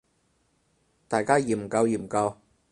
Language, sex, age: Cantonese, male, 30-39